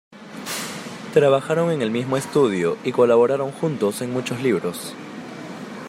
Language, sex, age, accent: Spanish, male, 19-29, Andino-Pacífico: Colombia, Perú, Ecuador, oeste de Bolivia y Venezuela andina